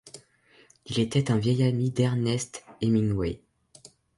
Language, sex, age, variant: French, male, under 19, Français de métropole